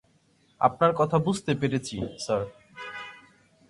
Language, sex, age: Bengali, male, 19-29